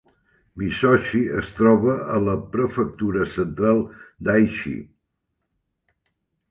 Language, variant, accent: Catalan, Central, balear